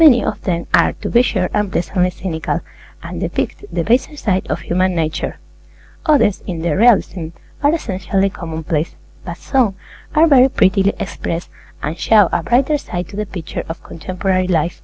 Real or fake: real